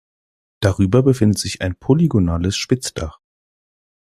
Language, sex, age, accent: German, male, 19-29, Deutschland Deutsch